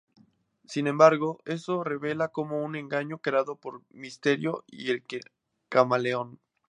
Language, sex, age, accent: Spanish, male, 19-29, México